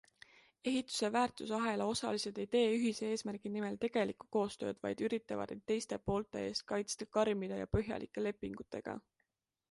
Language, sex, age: Estonian, female, 19-29